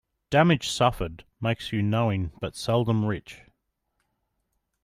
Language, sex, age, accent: English, male, 30-39, Australian English